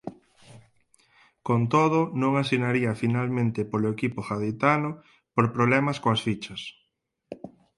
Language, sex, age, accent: Galician, male, 19-29, Atlántico (seseo e gheada)